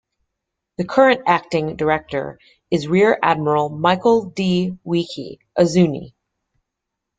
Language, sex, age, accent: English, female, 19-29, United States English